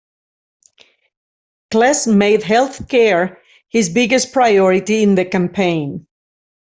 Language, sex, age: English, female, 60-69